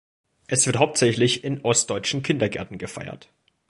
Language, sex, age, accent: German, male, under 19, Deutschland Deutsch